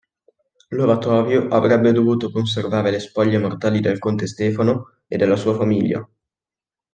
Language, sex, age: Italian, male, under 19